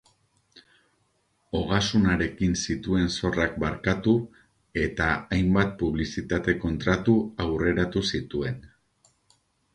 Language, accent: Basque, Erdialdekoa edo Nafarra (Gipuzkoa, Nafarroa)